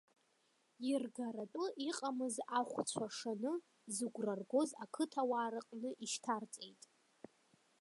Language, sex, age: Abkhazian, female, under 19